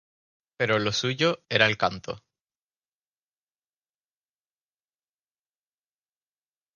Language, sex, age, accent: Spanish, male, 19-29, España: Islas Canarias